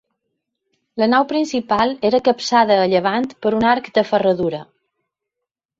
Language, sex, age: Catalan, female, 50-59